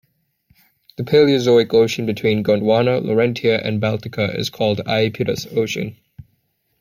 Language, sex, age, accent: English, male, 19-29, Canadian English